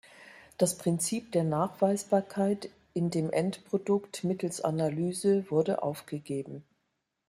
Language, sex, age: German, female, 50-59